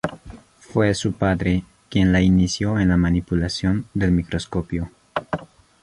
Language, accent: Spanish, Andino-Pacífico: Colombia, Perú, Ecuador, oeste de Bolivia y Venezuela andina